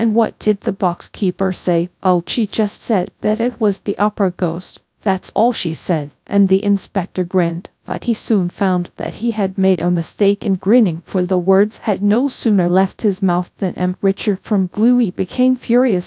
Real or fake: fake